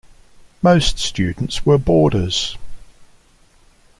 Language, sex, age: English, male, 60-69